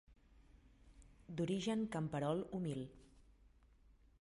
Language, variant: Catalan, Central